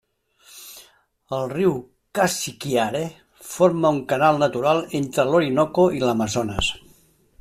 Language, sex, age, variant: Catalan, male, 60-69, Septentrional